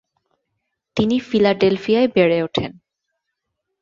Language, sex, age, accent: Bengali, female, 19-29, প্রমিত বাংলা